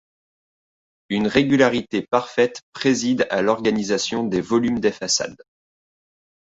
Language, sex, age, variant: French, male, 30-39, Français de métropole